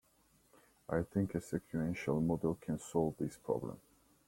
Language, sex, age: English, male, 30-39